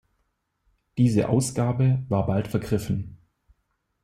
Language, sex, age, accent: German, male, 30-39, Deutschland Deutsch